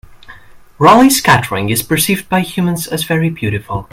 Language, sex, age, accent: English, male, under 19, England English